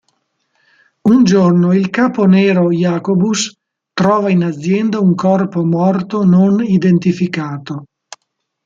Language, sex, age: Italian, male, 60-69